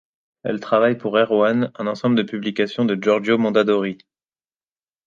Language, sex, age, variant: French, male, 19-29, Français de métropole